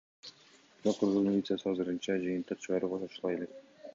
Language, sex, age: Kyrgyz, male, 19-29